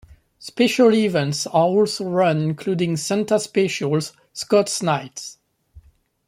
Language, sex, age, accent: English, male, 30-39, England English